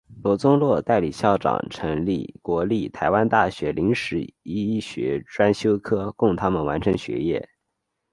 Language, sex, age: Chinese, male, under 19